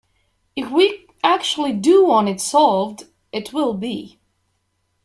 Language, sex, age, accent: English, female, 30-39, United States English